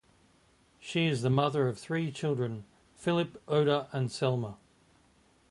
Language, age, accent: English, 40-49, Australian English